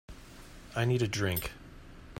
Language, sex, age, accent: English, male, 19-29, United States English